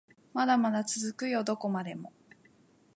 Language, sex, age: Japanese, female, 19-29